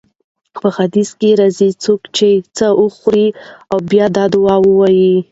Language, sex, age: Pashto, female, 19-29